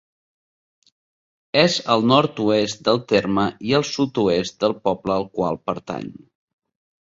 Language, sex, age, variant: Catalan, male, 40-49, Nord-Occidental